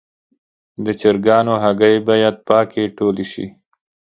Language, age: Pashto, 30-39